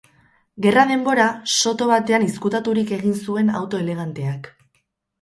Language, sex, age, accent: Basque, female, 19-29, Erdialdekoa edo Nafarra (Gipuzkoa, Nafarroa)